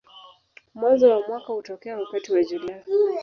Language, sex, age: Swahili, female, 19-29